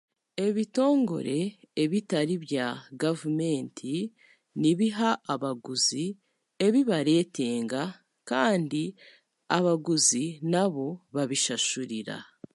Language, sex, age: Chiga, female, 30-39